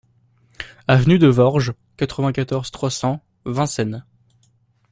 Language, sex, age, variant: French, male, under 19, Français de métropole